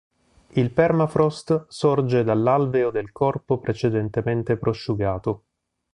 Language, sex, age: Italian, male, 40-49